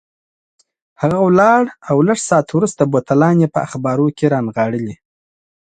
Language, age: Pashto, 30-39